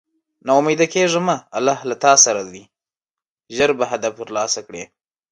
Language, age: Pashto, 19-29